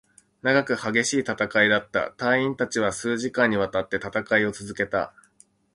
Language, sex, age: Japanese, male, 30-39